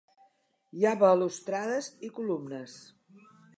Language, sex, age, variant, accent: Catalan, female, 60-69, Central, central